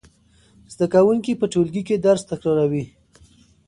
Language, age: Pashto, 19-29